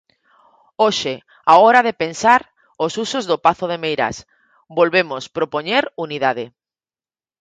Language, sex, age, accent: Galician, female, 40-49, Normativo (estándar)